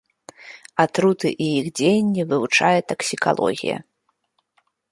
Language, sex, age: Belarusian, female, 30-39